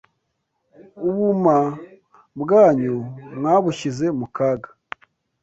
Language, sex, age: Kinyarwanda, male, 19-29